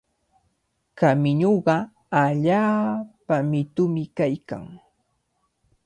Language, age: Cajatambo North Lima Quechua, 19-29